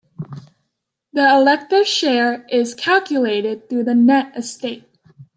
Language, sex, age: English, female, under 19